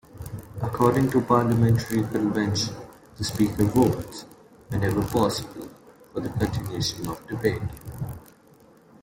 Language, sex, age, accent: English, male, 19-29, India and South Asia (India, Pakistan, Sri Lanka)